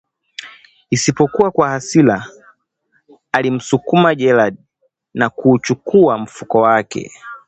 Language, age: Swahili, 19-29